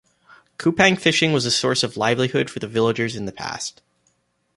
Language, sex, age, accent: English, male, 19-29, United States English